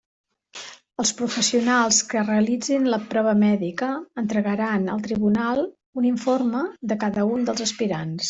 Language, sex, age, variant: Catalan, female, 50-59, Central